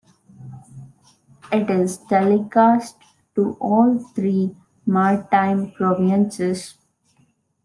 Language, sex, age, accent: English, female, 19-29, India and South Asia (India, Pakistan, Sri Lanka)